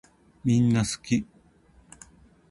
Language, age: Japanese, 50-59